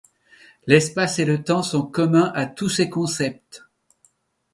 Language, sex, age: French, male, 60-69